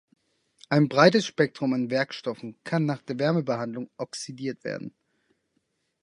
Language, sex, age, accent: German, male, 19-29, Deutschland Deutsch